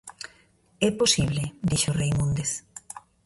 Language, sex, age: Galician, female, 60-69